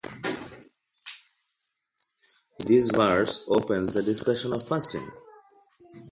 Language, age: English, 30-39